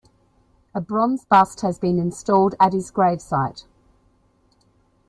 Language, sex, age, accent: English, female, 50-59, Australian English